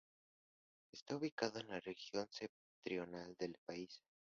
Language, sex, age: Spanish, male, 19-29